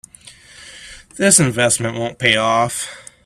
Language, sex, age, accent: English, male, 19-29, United States English